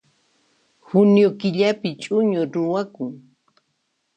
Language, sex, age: Puno Quechua, female, 19-29